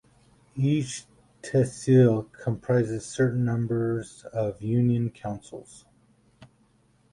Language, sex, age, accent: English, male, 40-49, United States English